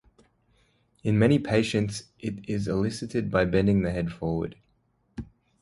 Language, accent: English, Australian English